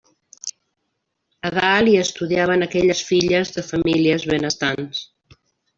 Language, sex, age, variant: Catalan, female, 50-59, Central